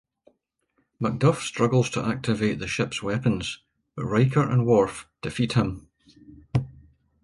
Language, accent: English, Scottish English